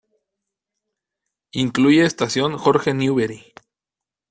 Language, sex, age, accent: Spanish, male, 30-39, México